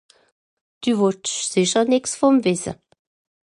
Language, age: Swiss German, 50-59